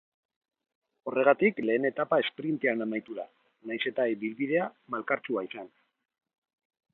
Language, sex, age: Basque, male, 30-39